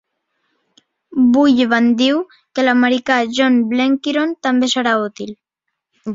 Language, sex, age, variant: Catalan, male, under 19, Central